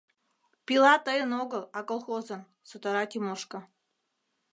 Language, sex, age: Mari, female, 30-39